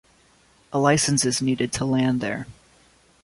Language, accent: English, United States English